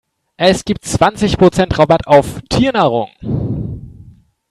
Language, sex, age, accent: German, male, 19-29, Deutschland Deutsch